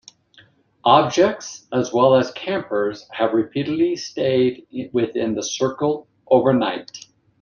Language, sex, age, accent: English, male, 50-59, United States English